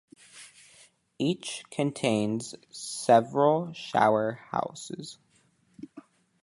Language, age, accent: English, under 19, United States English